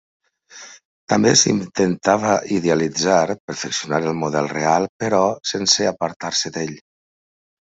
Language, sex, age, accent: Catalan, male, 50-59, valencià